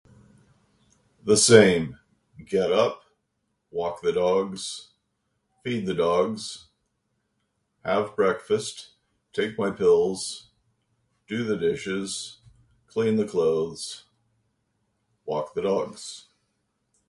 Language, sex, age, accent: English, male, 60-69, United States English